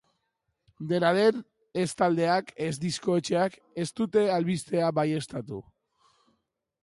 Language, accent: Basque, Mendebalekoa (Araba, Bizkaia, Gipuzkoako mendebaleko herri batzuk)